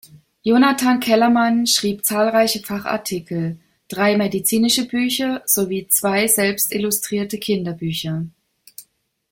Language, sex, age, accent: German, female, 50-59, Deutschland Deutsch